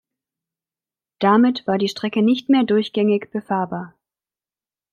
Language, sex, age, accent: German, female, 19-29, Deutschland Deutsch